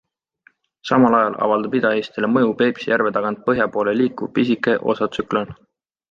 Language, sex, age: Estonian, male, 19-29